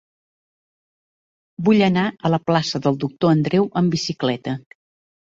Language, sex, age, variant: Catalan, female, 60-69, Central